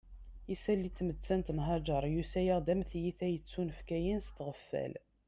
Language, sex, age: Kabyle, female, 19-29